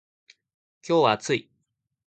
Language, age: Japanese, 19-29